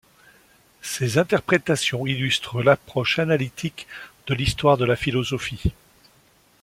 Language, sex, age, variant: French, male, 40-49, Français de métropole